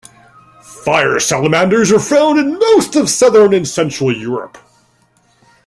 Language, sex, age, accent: English, male, 40-49, Canadian English